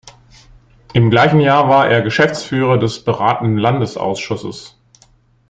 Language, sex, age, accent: German, male, 50-59, Deutschland Deutsch